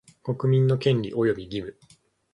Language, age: Japanese, 19-29